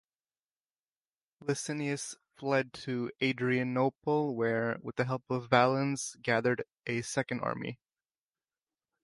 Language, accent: English, United States English